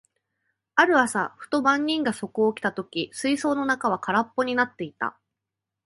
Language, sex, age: Japanese, female, 19-29